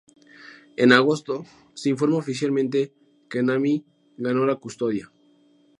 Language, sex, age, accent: Spanish, male, under 19, México